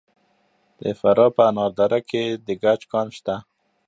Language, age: Pashto, 30-39